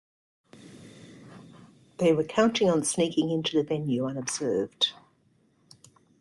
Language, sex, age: English, female, 50-59